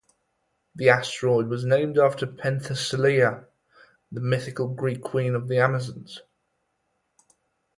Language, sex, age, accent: English, male, 19-29, England English